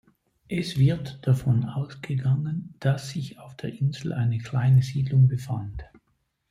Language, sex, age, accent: German, male, 50-59, Schweizerdeutsch